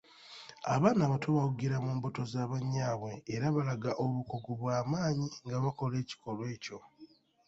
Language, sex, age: Ganda, male, 30-39